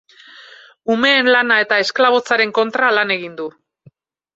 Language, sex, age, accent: Basque, female, 40-49, Mendebalekoa (Araba, Bizkaia, Gipuzkoako mendebaleko herri batzuk)